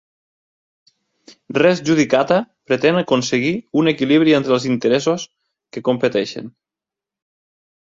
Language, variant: Catalan, Nord-Occidental